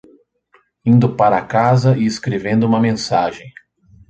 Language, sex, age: Portuguese, male, 30-39